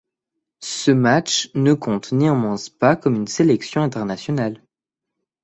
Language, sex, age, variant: French, male, under 19, Français de métropole